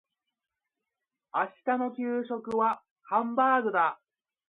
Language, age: Japanese, 30-39